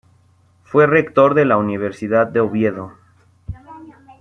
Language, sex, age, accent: Spanish, male, 30-39, México